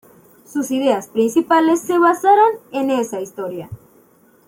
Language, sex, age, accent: Spanish, female, 19-29, México